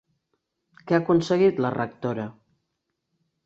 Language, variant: Catalan, Central